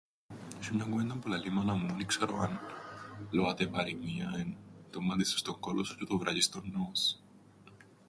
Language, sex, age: Greek, male, 19-29